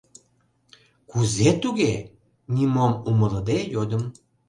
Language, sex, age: Mari, male, 50-59